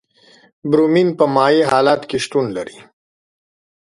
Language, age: Pashto, 40-49